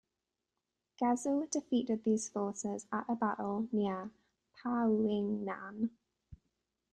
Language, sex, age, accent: English, female, 30-39, England English